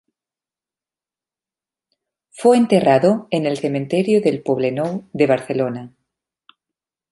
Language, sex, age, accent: Spanish, female, 40-49, España: Norte peninsular (Asturias, Castilla y León, Cantabria, País Vasco, Navarra, Aragón, La Rioja, Guadalajara, Cuenca)